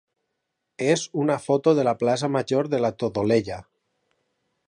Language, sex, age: Catalan, male, 30-39